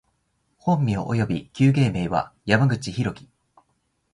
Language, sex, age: Japanese, male, 19-29